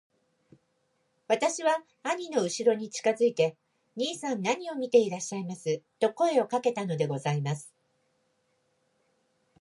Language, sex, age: Japanese, female, 50-59